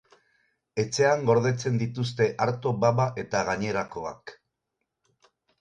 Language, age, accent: Basque, 60-69, Erdialdekoa edo Nafarra (Gipuzkoa, Nafarroa)